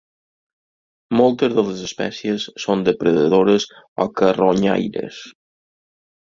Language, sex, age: Catalan, male, 50-59